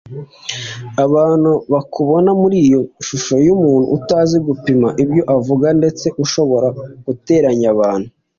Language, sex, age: Kinyarwanda, male, 19-29